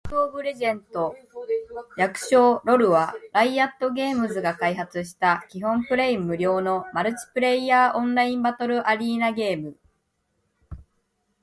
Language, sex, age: Japanese, female, 30-39